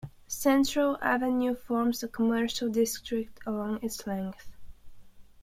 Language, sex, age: English, female, 19-29